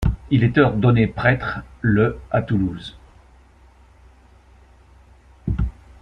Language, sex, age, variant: French, male, 60-69, Français de métropole